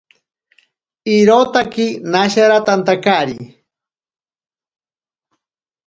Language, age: Ashéninka Perené, 40-49